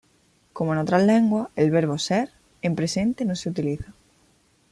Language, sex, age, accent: Spanish, female, 19-29, España: Sur peninsular (Andalucia, Extremadura, Murcia)